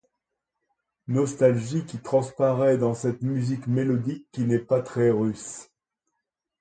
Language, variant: French, Français de métropole